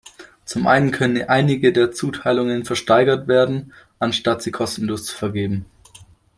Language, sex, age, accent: German, male, 19-29, Deutschland Deutsch